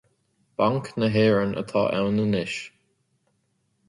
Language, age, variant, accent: Irish, 19-29, Gaeilge na Mumhan, Cainteoir líofa, ní ó dhúchas